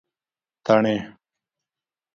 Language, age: Pashto, 30-39